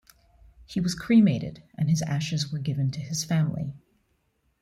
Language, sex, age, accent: English, female, 30-39, United States English